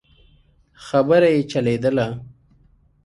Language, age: Pashto, 19-29